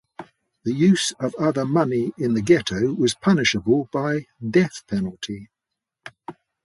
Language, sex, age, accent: English, male, 70-79, England English